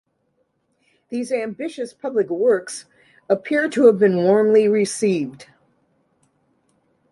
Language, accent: English, United States English